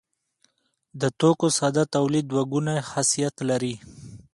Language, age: Pashto, 19-29